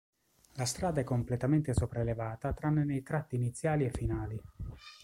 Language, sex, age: Italian, male, 30-39